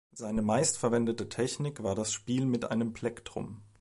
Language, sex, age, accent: German, male, 19-29, Deutschland Deutsch